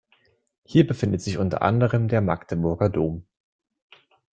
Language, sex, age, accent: German, male, 19-29, Schweizerdeutsch